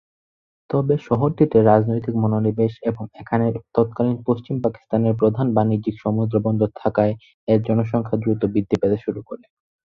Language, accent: Bengali, প্রমিত বাংলা